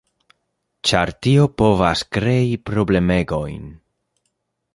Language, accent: Esperanto, Internacia